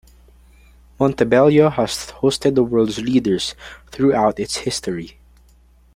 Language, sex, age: English, male, 19-29